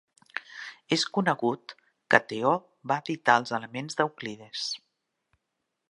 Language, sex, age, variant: Catalan, female, 50-59, Central